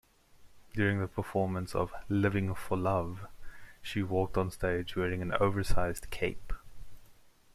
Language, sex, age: English, male, 19-29